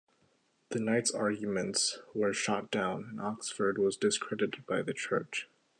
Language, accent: English, United States English